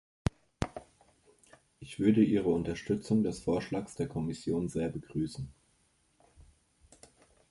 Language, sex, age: German, male, 30-39